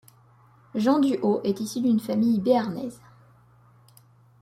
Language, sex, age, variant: French, female, 19-29, Français de métropole